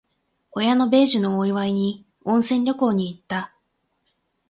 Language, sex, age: Japanese, female, 19-29